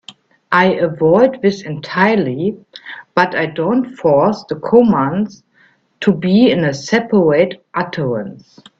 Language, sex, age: English, female, 40-49